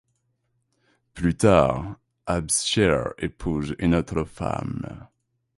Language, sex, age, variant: French, male, 19-29, Français de métropole